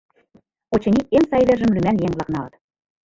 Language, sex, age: Mari, female, 40-49